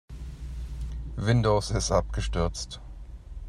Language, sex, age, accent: German, male, 30-39, Deutschland Deutsch